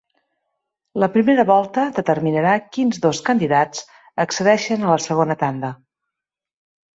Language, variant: Catalan, Central